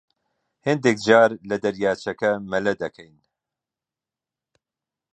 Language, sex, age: Central Kurdish, male, 50-59